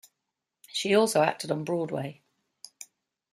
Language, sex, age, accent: English, female, 50-59, England English